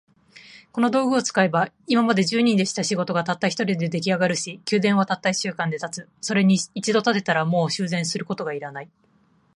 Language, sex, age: Japanese, female, 30-39